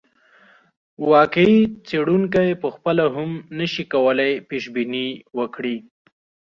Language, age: Pashto, 19-29